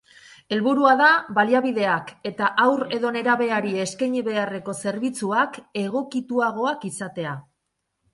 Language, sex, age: Basque, female, 50-59